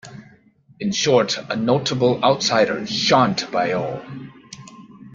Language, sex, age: English, male, 40-49